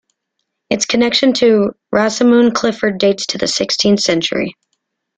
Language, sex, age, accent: English, female, 30-39, United States English